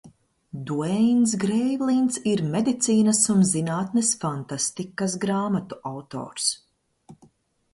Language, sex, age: Latvian, female, 40-49